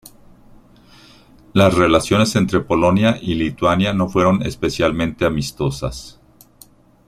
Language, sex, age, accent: Spanish, male, 50-59, México